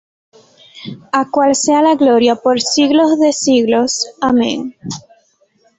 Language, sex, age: Spanish, female, 19-29